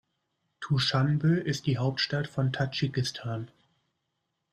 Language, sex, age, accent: German, male, 19-29, Deutschland Deutsch